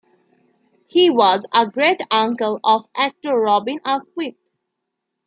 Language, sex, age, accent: English, female, 19-29, India and South Asia (India, Pakistan, Sri Lanka)